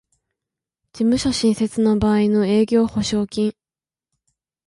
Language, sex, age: Japanese, female, 19-29